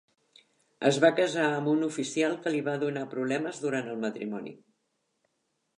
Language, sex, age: Catalan, female, 60-69